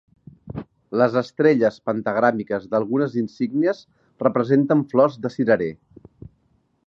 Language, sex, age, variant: Catalan, male, 40-49, Central